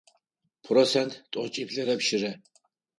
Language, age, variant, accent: Adyghe, 60-69, Адыгабзэ (Кирил, пстэумэ зэдыряе), Кıэмгуй (Çemguy)